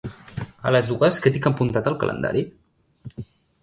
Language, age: Catalan, 19-29